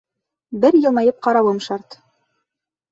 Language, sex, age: Bashkir, female, 19-29